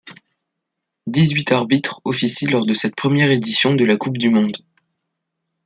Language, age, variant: French, 19-29, Français de métropole